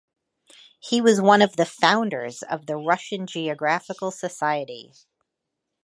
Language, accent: English, United States English